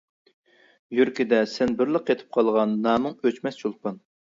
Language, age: Uyghur, 30-39